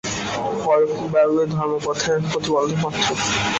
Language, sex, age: Bengali, male, under 19